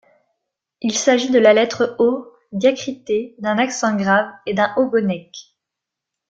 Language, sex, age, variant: French, female, 19-29, Français de métropole